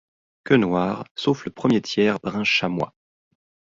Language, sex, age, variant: French, male, 30-39, Français de métropole